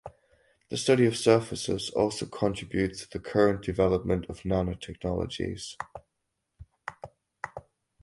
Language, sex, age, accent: English, male, 30-39, England English